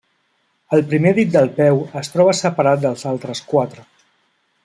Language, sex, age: Catalan, male, 40-49